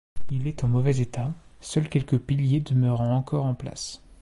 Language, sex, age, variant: French, male, 19-29, Français de métropole